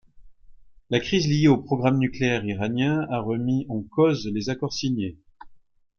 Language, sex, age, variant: French, male, 50-59, Français de métropole